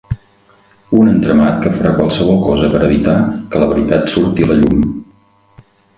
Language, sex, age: Catalan, male, 50-59